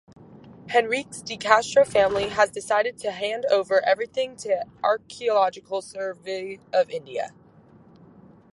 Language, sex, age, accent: English, female, under 19, United States English